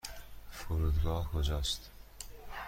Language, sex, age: Persian, male, 30-39